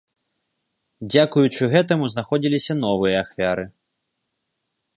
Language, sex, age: Belarusian, male, 19-29